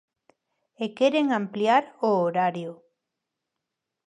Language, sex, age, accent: Galician, female, 30-39, Neofalante